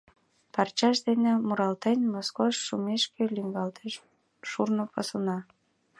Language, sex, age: Mari, female, 19-29